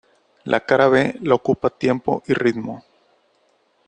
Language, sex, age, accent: Spanish, male, 30-39, México